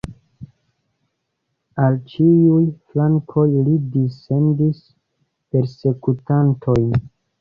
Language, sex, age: Esperanto, male, 19-29